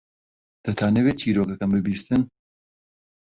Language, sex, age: Central Kurdish, male, 19-29